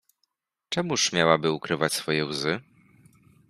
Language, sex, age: Polish, male, 19-29